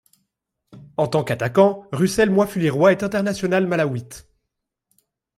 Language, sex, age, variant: French, male, 19-29, Français de métropole